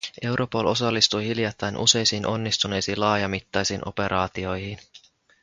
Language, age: Finnish, 19-29